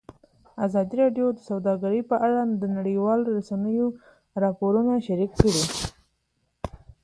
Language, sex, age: Pashto, female, 19-29